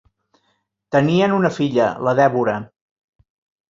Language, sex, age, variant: Catalan, male, 50-59, Central